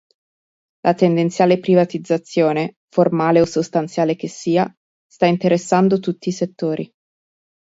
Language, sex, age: Italian, female, 30-39